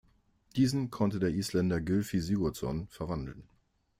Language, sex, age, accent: German, male, 40-49, Deutschland Deutsch